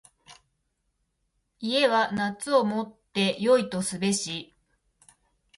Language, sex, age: Japanese, female, 40-49